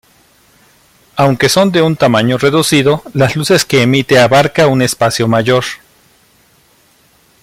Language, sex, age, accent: Spanish, male, 40-49, México